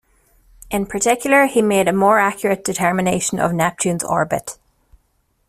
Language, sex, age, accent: English, female, 30-39, Irish English